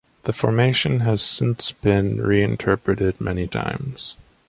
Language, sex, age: English, male, 19-29